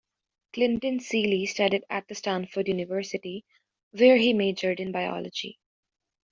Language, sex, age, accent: English, female, under 19, United States English